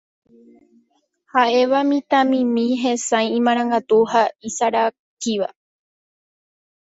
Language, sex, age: Guarani, female, under 19